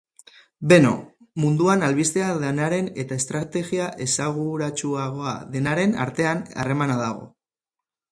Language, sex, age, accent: Basque, male, 19-29, Mendebalekoa (Araba, Bizkaia, Gipuzkoako mendebaleko herri batzuk)